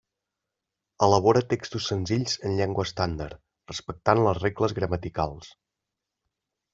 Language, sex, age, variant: Catalan, male, 30-39, Central